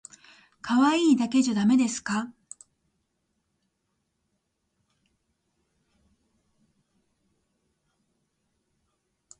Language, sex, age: Japanese, female, 30-39